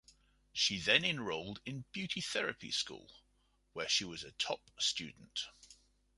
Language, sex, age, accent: English, male, 50-59, England English